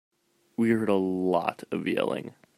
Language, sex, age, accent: English, male, 19-29, United States English